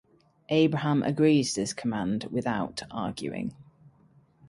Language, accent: English, England English